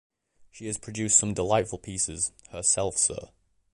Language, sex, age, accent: English, male, under 19, England English